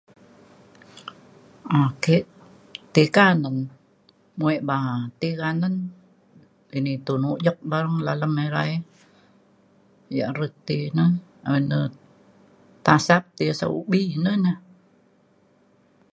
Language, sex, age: Mainstream Kenyah, female, 70-79